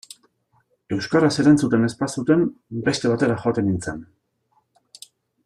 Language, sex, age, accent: Basque, male, 40-49, Mendebalekoa (Araba, Bizkaia, Gipuzkoako mendebaleko herri batzuk)